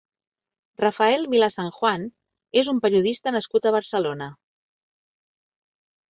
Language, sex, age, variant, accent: Catalan, female, 40-49, Central, central